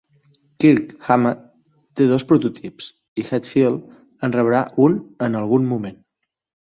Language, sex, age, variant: Catalan, male, 30-39, Central